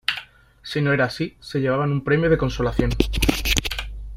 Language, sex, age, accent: Spanish, male, 19-29, España: Sur peninsular (Andalucia, Extremadura, Murcia)